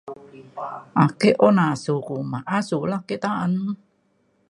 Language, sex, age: Mainstream Kenyah, female, 70-79